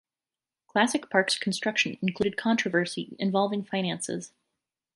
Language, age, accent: English, 30-39, United States English